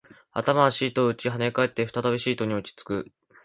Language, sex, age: Japanese, male, 19-29